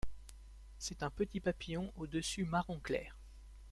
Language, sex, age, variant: French, male, 19-29, Français de métropole